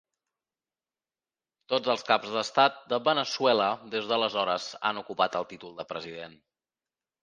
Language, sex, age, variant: Catalan, male, 19-29, Central